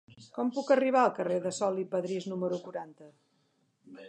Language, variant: Catalan, Central